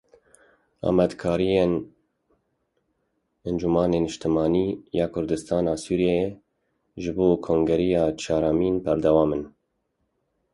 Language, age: Kurdish, 30-39